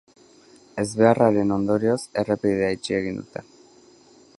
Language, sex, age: Basque, male, 19-29